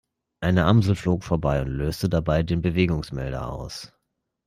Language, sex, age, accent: German, male, 30-39, Deutschland Deutsch